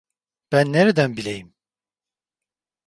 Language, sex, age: Turkish, male, 30-39